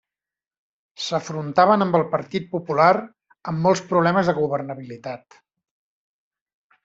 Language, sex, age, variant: Catalan, male, 40-49, Central